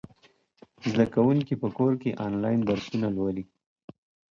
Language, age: Pashto, 19-29